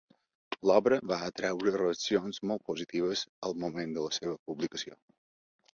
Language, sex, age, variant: Catalan, male, 50-59, Balear